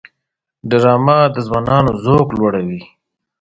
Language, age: Pashto, 30-39